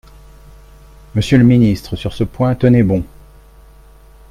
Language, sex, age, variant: French, male, 60-69, Français de métropole